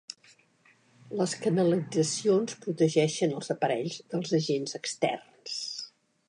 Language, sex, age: Catalan, female, 70-79